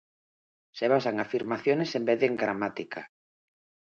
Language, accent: Spanish, España: Norte peninsular (Asturias, Castilla y León, Cantabria, País Vasco, Navarra, Aragón, La Rioja, Guadalajara, Cuenca)